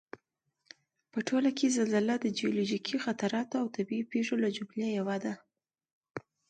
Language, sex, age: Pashto, female, 19-29